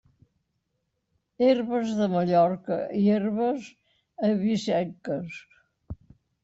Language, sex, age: Catalan, female, 90+